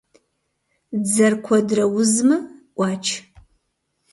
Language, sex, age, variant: Kabardian, female, 40-49, Адыгэбзэ (Къэбэрдей, Кирил, Урысей)